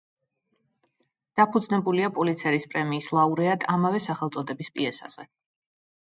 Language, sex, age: Georgian, female, 40-49